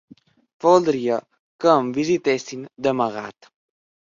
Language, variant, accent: Catalan, Balear, balear